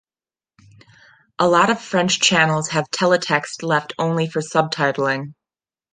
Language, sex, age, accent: English, female, 30-39, United States English